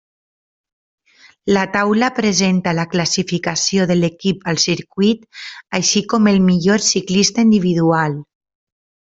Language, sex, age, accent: Catalan, female, 30-39, valencià